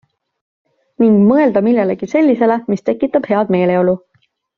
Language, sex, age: Estonian, female, 19-29